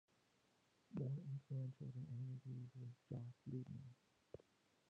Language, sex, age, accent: English, male, 30-39, United States English